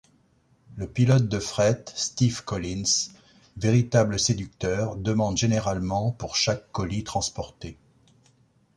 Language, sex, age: French, male, 60-69